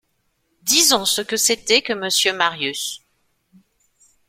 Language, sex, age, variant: French, female, 40-49, Français de métropole